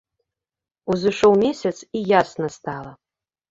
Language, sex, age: Belarusian, female, 30-39